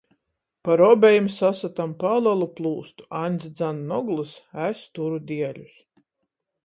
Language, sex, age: Latgalian, female, 40-49